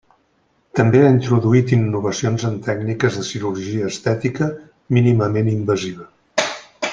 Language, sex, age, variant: Catalan, male, 60-69, Central